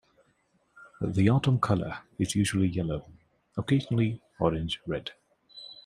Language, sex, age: English, male, 19-29